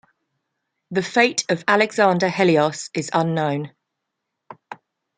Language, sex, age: English, female, 30-39